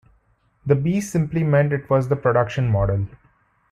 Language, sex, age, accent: English, male, 30-39, India and South Asia (India, Pakistan, Sri Lanka)